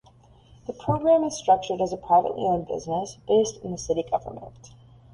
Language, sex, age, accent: English, female, 19-29, United States English